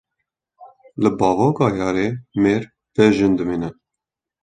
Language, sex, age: Kurdish, male, 19-29